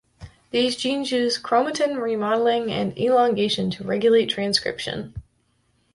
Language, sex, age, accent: English, female, 19-29, United States English